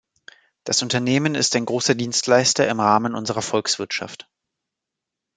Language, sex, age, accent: German, male, 19-29, Deutschland Deutsch